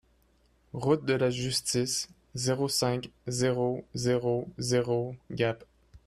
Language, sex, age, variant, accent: French, male, 30-39, Français d'Amérique du Nord, Français du Canada